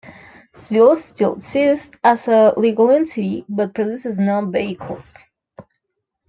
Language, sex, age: English, female, 19-29